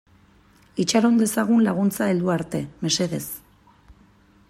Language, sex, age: Basque, female, 30-39